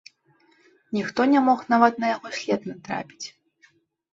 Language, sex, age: Belarusian, female, 19-29